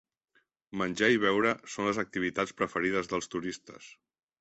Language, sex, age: Catalan, male, 30-39